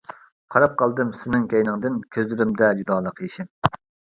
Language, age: Uyghur, 30-39